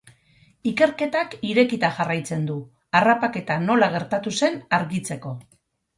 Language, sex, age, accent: Basque, female, 40-49, Mendebalekoa (Araba, Bizkaia, Gipuzkoako mendebaleko herri batzuk)